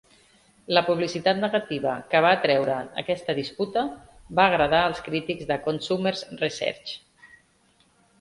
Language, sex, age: Catalan, female, 40-49